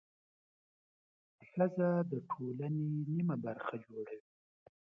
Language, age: Pashto, 19-29